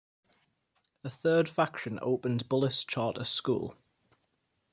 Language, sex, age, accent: English, male, 19-29, England English